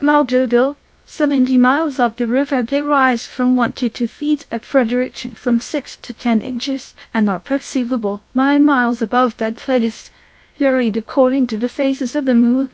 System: TTS, GlowTTS